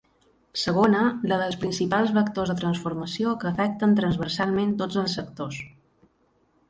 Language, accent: Catalan, balear; central